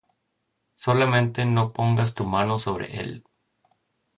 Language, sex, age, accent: Spanish, male, 30-39, México